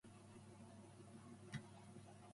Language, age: English, 19-29